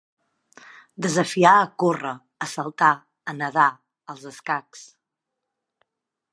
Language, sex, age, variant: Catalan, female, 40-49, Central